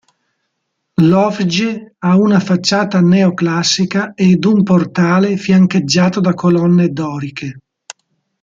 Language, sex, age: Italian, male, 60-69